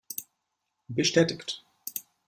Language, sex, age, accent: German, male, 19-29, Deutschland Deutsch